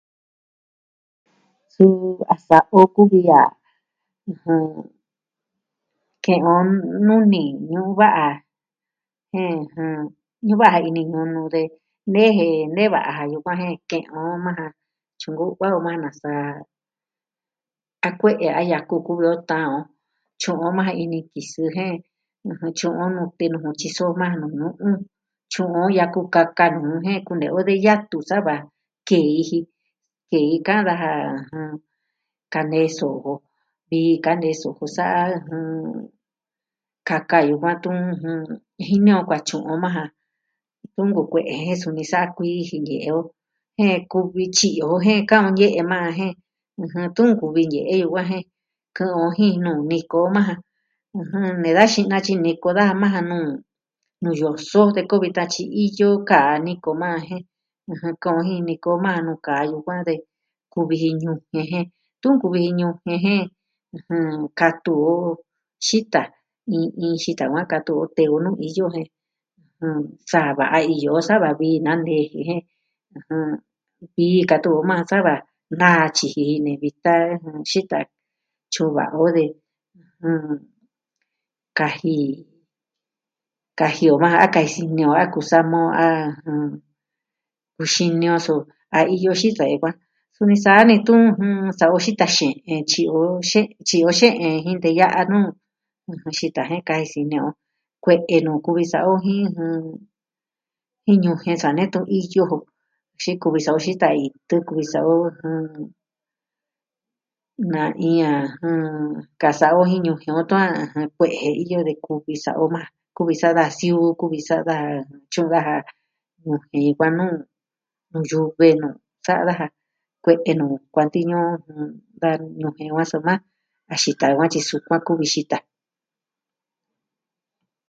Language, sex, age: Southwestern Tlaxiaco Mixtec, female, 60-69